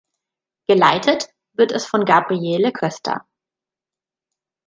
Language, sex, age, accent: German, female, 30-39, Deutschland Deutsch